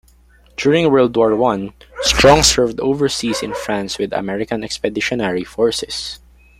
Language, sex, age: English, male, 19-29